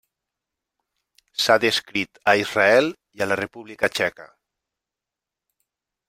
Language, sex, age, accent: Catalan, male, 40-49, valencià